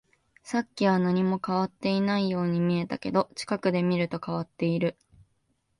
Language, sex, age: Japanese, female, 19-29